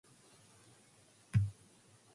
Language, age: English, 19-29